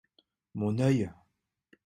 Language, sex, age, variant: French, male, 30-39, Français de métropole